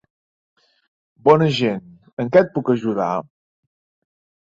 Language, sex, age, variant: Catalan, male, 30-39, Central